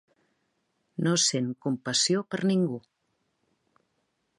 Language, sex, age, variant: Catalan, female, 40-49, Central